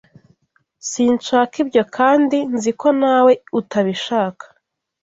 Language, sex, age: Kinyarwanda, female, 19-29